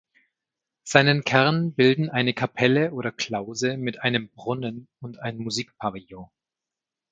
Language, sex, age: German, male, 40-49